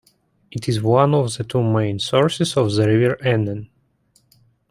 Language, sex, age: English, male, 19-29